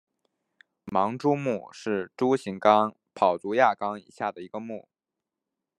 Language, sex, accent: Chinese, male, 出生地：河南省